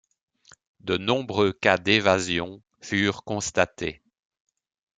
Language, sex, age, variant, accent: French, male, 40-49, Français d'Europe, Français de Belgique